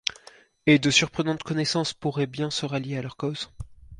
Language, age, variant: French, 19-29, Français de métropole